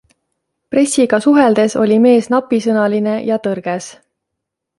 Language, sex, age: Estonian, female, 30-39